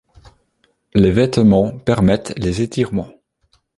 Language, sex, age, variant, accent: French, male, 30-39, Français d'Europe, Français de Belgique